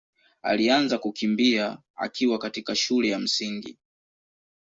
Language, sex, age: Swahili, male, 19-29